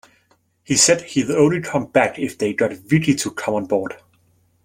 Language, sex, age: English, male, 19-29